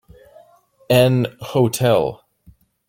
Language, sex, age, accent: English, male, 30-39, Canadian English